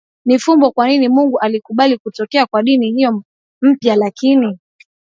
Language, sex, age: Swahili, female, 19-29